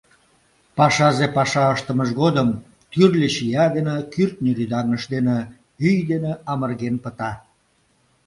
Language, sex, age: Mari, male, 60-69